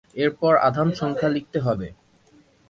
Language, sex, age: Bengali, male, 19-29